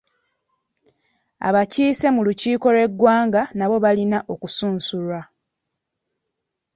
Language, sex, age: Ganda, female, 19-29